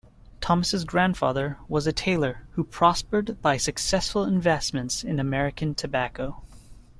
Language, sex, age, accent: English, male, 19-29, Canadian English